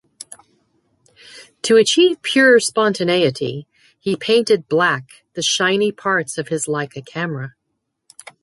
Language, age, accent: English, 60-69, United States English